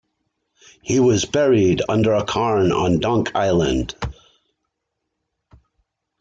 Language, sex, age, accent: English, male, 50-59, United States English